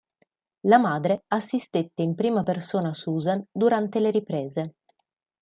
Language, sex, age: Italian, female, 19-29